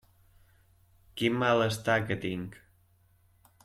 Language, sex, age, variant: Catalan, male, 30-39, Balear